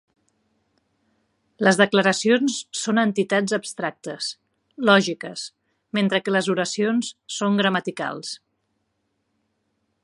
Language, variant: Catalan, Central